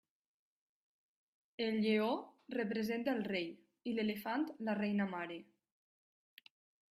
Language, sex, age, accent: Catalan, female, 19-29, valencià